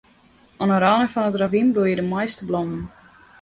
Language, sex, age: Western Frisian, female, 19-29